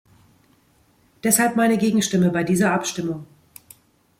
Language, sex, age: German, female, 40-49